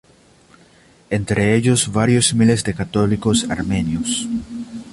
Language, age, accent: Spanish, 19-29, Andino-Pacífico: Colombia, Perú, Ecuador, oeste de Bolivia y Venezuela andina